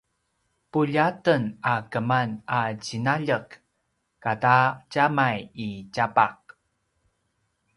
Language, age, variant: Paiwan, 30-39, pinayuanan a kinaikacedasan (東排灣語)